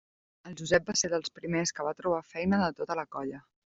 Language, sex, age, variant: Catalan, female, 30-39, Central